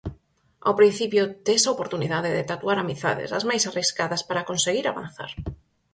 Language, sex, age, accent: Galician, female, 30-39, Normativo (estándar)